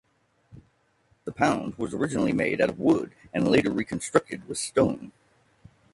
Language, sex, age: English, male, 40-49